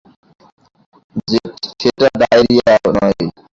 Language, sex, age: Bengali, male, 19-29